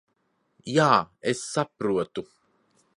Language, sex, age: Latvian, male, 30-39